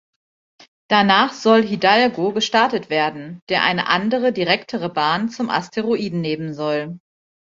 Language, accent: German, Deutschland Deutsch